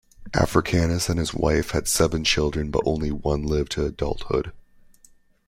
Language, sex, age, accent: English, male, 19-29, United States English